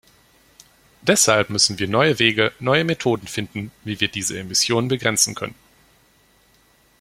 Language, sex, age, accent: German, male, 19-29, Deutschland Deutsch